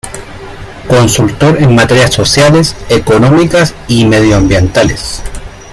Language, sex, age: Spanish, male, 30-39